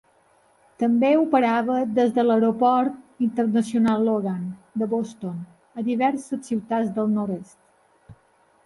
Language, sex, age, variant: Catalan, female, 50-59, Balear